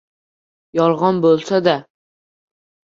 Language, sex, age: Uzbek, male, under 19